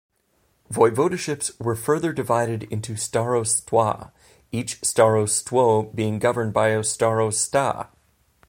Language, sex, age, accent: English, male, 30-39, United States English